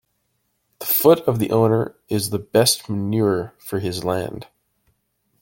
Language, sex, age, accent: English, male, 30-39, Canadian English